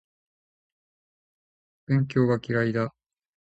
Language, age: Japanese, 50-59